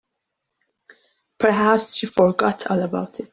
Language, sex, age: English, female, 19-29